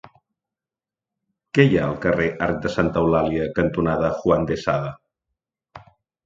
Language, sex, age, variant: Catalan, male, 40-49, Central